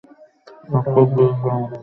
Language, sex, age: Bengali, male, under 19